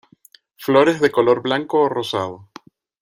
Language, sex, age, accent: Spanish, male, 30-39, España: Islas Canarias